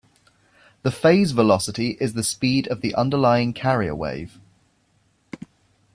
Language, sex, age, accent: English, male, 19-29, England English